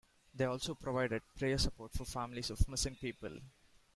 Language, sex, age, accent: English, male, 19-29, India and South Asia (India, Pakistan, Sri Lanka)